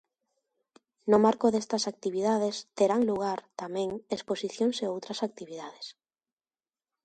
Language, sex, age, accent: Galician, female, 19-29, Normativo (estándar)